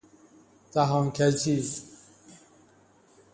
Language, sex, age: Persian, male, 30-39